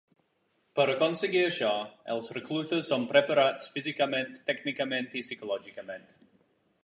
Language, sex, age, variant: Catalan, female, 19-29, Balear